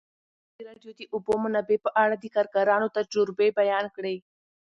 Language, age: Pashto, 19-29